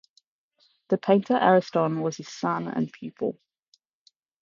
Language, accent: English, Australian English